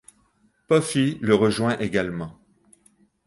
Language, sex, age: French, male, 60-69